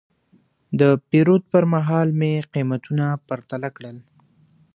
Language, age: Pashto, 19-29